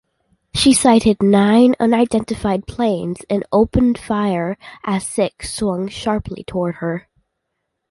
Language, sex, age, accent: English, female, under 19, United States English